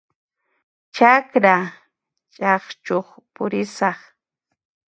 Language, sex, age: Puno Quechua, female, 30-39